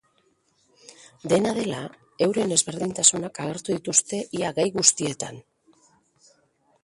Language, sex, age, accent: Basque, female, 50-59, Mendebalekoa (Araba, Bizkaia, Gipuzkoako mendebaleko herri batzuk)